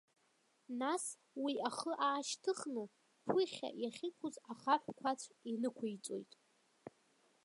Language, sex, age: Abkhazian, female, under 19